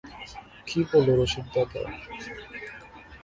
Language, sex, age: Bengali, male, 19-29